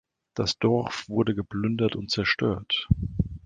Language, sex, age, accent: German, male, 50-59, Deutschland Deutsch